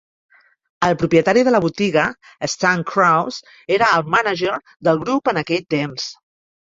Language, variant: Catalan, Central